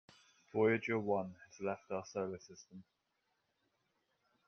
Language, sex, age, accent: English, male, under 19, England English